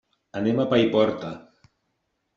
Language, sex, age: Catalan, male, 50-59